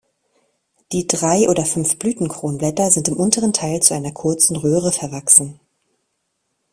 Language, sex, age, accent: German, female, 30-39, Deutschland Deutsch